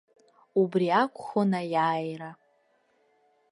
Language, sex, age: Abkhazian, female, 19-29